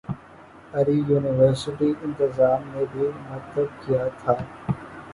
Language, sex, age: Urdu, male, 19-29